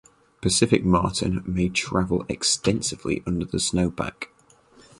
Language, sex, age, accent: English, male, under 19, England English